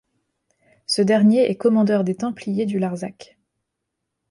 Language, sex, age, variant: French, female, 19-29, Français de métropole